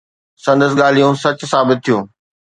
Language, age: Sindhi, 40-49